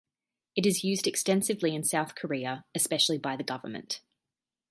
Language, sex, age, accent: English, female, 19-29, Australian English